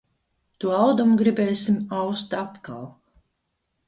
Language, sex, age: Latvian, female, 60-69